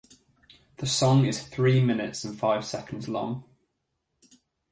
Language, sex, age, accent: English, male, 19-29, England English